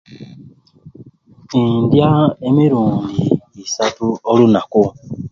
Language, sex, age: Ruuli, male, 30-39